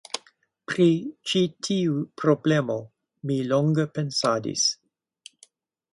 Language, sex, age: Esperanto, male, 70-79